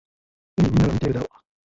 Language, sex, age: Japanese, male, 60-69